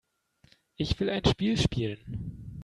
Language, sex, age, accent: German, male, 19-29, Deutschland Deutsch